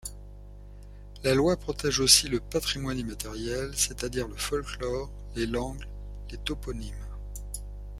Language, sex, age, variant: French, male, 60-69, Français de métropole